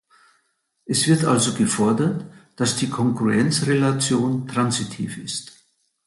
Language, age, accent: German, 70-79, Deutschland Deutsch